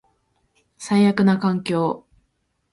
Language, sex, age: Japanese, female, 19-29